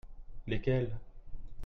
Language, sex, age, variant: French, male, 30-39, Français de métropole